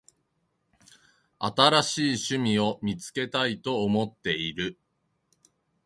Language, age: Japanese, 30-39